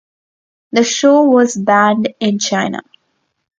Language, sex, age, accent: English, female, under 19, India and South Asia (India, Pakistan, Sri Lanka)